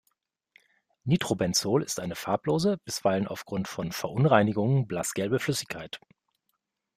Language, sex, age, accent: German, male, 40-49, Deutschland Deutsch